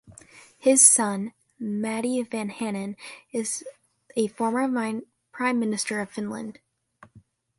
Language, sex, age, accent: English, female, under 19, United States English